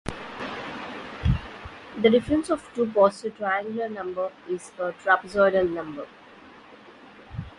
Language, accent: English, India and South Asia (India, Pakistan, Sri Lanka)